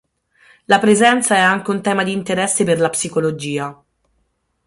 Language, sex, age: Italian, male, 30-39